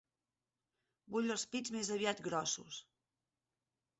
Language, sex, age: Catalan, female, 40-49